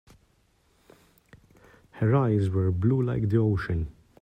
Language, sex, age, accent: English, male, 30-39, England English